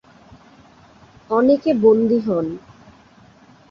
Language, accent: Bengali, চলিত